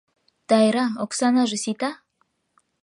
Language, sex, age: Mari, female, under 19